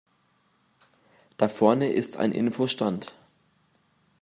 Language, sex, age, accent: German, male, 19-29, Deutschland Deutsch